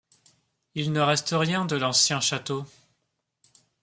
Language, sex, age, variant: French, male, 19-29, Français de métropole